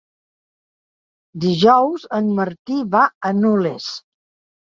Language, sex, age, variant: Catalan, female, 70-79, Central